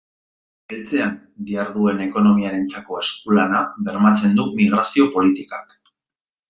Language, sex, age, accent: Basque, male, 30-39, Mendebalekoa (Araba, Bizkaia, Gipuzkoako mendebaleko herri batzuk)